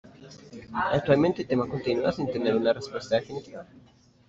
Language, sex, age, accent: Spanish, male, 19-29, Caribe: Cuba, Venezuela, Puerto Rico, República Dominicana, Panamá, Colombia caribeña, México caribeño, Costa del golfo de México